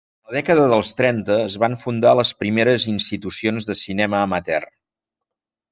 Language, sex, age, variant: Catalan, male, 50-59, Central